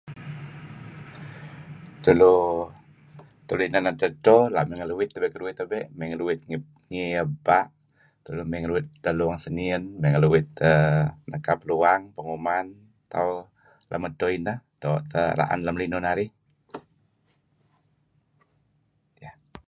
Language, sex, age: Kelabit, male, 50-59